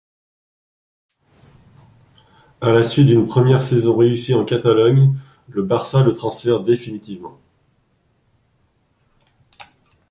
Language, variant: French, Français de métropole